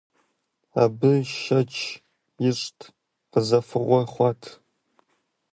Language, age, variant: Kabardian, 19-29, Адыгэбзэ (Къэбэрдей, Кирил, псоми зэдай)